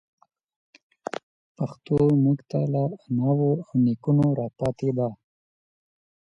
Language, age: Pashto, 19-29